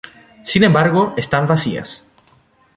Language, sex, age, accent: Spanish, male, 19-29, Chileno: Chile, Cuyo